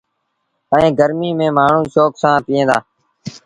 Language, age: Sindhi Bhil, 19-29